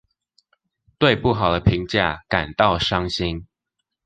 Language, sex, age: Chinese, male, under 19